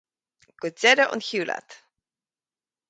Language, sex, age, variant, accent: Irish, female, 30-39, Gaeilge Chonnacht, Cainteoir dúchais, Gaeltacht